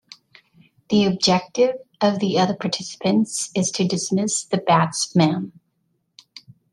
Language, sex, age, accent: English, female, 30-39, United States English